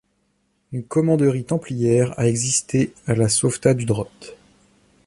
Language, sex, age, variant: French, male, 30-39, Français de métropole